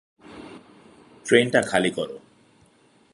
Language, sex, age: Bengali, male, 30-39